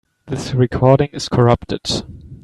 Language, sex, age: English, male, 19-29